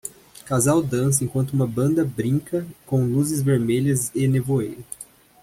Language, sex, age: Portuguese, male, 19-29